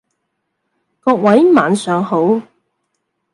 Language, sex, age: Cantonese, female, 30-39